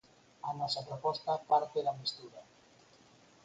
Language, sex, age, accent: Galician, male, 50-59, Normativo (estándar)